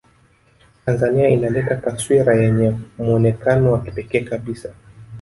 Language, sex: Swahili, male